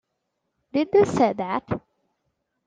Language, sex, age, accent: English, female, 19-29, India and South Asia (India, Pakistan, Sri Lanka)